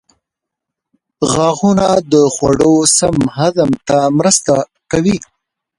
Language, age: Pashto, 30-39